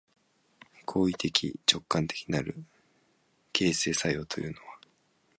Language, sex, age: Japanese, male, 19-29